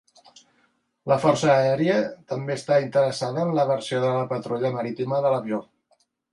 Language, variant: Catalan, Central